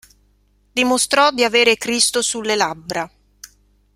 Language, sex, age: Italian, female, 50-59